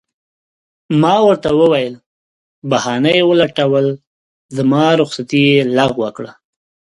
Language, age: Pashto, 19-29